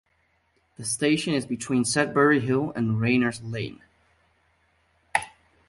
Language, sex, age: English, male, 19-29